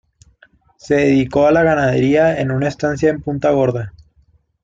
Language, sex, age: Spanish, male, 19-29